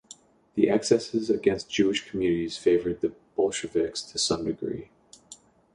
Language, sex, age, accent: English, male, 19-29, United States English